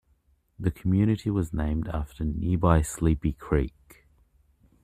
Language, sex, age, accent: English, male, 30-39, Australian English